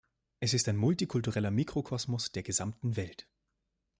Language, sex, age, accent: German, male, 19-29, Deutschland Deutsch